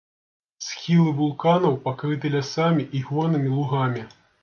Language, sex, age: Belarusian, male, 30-39